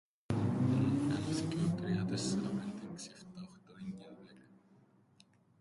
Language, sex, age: Greek, male, 19-29